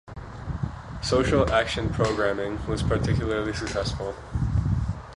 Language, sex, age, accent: English, male, under 19, United States English